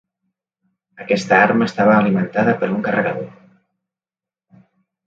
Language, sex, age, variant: Catalan, male, 30-39, Central